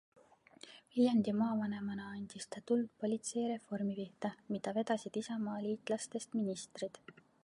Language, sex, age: Estonian, female, 19-29